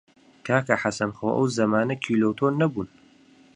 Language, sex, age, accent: Central Kurdish, male, 19-29, سۆرانی